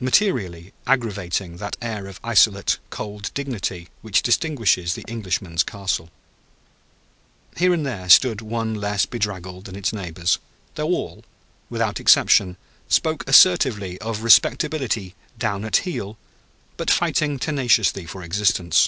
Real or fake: real